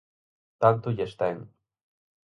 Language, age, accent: Galician, 19-29, Atlántico (seseo e gheada)